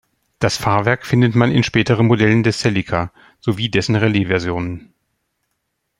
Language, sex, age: German, male, 40-49